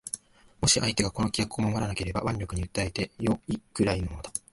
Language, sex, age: Japanese, male, 19-29